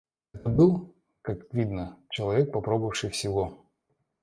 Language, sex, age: Russian, male, 40-49